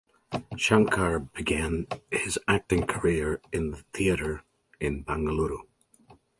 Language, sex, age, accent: English, male, 40-49, United States English